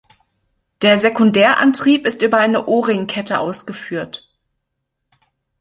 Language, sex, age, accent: German, female, 19-29, Deutschland Deutsch